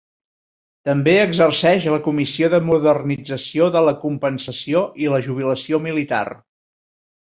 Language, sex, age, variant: Catalan, male, 50-59, Central